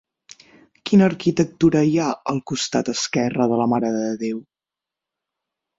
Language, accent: Catalan, central; septentrional